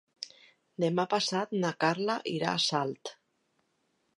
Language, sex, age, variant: Catalan, female, 50-59, Central